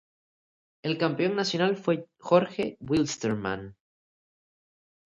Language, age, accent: Spanish, 19-29, España: Islas Canarias